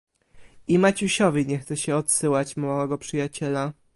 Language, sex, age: Polish, male, under 19